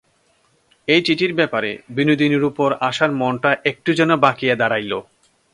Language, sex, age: Bengali, male, 19-29